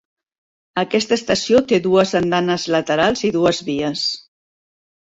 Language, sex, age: Catalan, female, 60-69